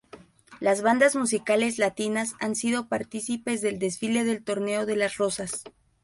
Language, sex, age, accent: Spanish, female, 19-29, México